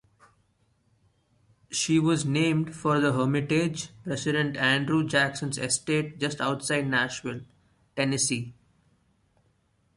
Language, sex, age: English, male, 19-29